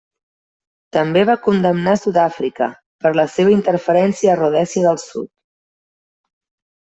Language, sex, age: Catalan, female, 30-39